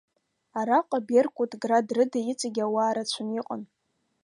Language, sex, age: Abkhazian, female, under 19